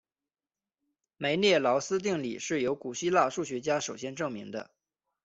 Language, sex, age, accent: Chinese, male, 19-29, 出生地：山西省